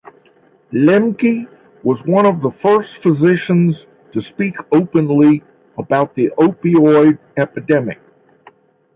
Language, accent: English, United States English; southern United States